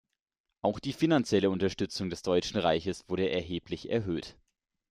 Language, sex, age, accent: German, male, 19-29, Deutschland Deutsch